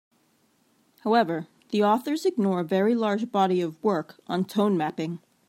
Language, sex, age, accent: English, female, 30-39, United States English